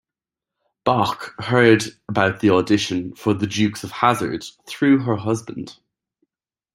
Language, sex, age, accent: English, male, 19-29, Irish English